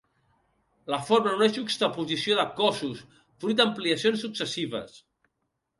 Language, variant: Catalan, Central